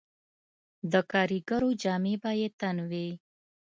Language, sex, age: Pashto, female, 30-39